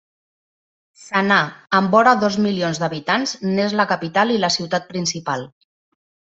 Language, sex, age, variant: Catalan, female, 30-39, Central